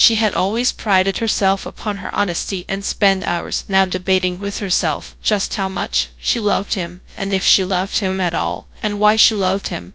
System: TTS, GradTTS